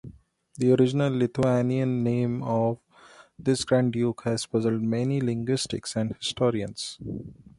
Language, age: English, 30-39